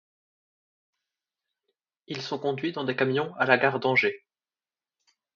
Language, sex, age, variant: French, male, 19-29, Français de métropole